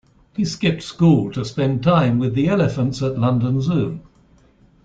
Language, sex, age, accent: English, male, 60-69, England English